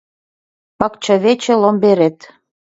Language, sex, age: Mari, female, 19-29